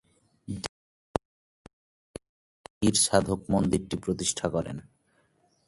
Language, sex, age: Bengali, male, 19-29